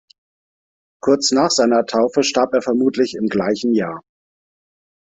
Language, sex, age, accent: German, male, 40-49, Deutschland Deutsch